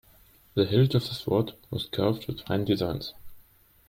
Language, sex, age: English, male, under 19